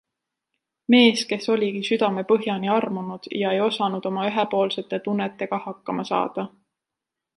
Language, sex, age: Estonian, female, 19-29